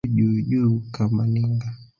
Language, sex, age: Swahili, male, 30-39